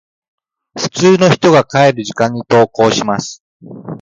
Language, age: Japanese, 50-59